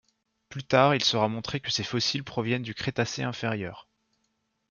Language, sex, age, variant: French, male, 19-29, Français de métropole